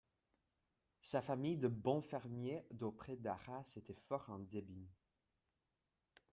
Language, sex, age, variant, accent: French, male, under 19, Français d'Amérique du Nord, Français du Canada